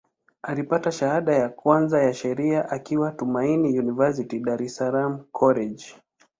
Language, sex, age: Swahili, male, 19-29